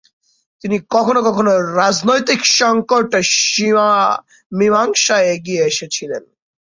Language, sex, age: Bengali, male, under 19